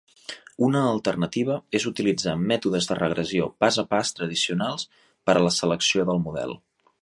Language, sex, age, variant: Catalan, male, 19-29, Central